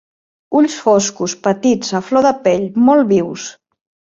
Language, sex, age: Catalan, female, 40-49